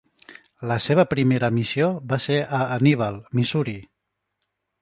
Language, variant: Catalan, Central